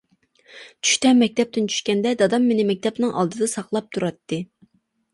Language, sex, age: Uyghur, female, 19-29